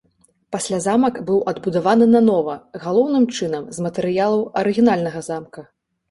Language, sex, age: Belarusian, female, 30-39